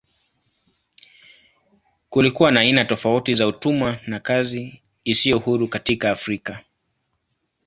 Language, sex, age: Swahili, male, 19-29